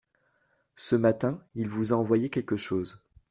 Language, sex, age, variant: French, male, 19-29, Français de métropole